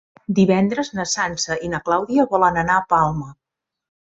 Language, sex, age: Catalan, female, 40-49